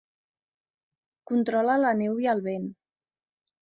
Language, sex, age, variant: Catalan, female, 30-39, Central